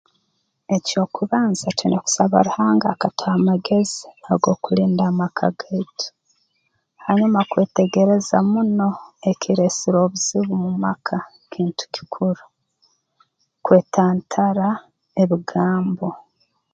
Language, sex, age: Tooro, female, 40-49